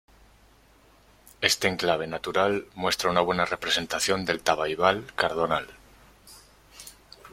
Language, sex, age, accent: Spanish, male, 30-39, España: Norte peninsular (Asturias, Castilla y León, Cantabria, País Vasco, Navarra, Aragón, La Rioja, Guadalajara, Cuenca)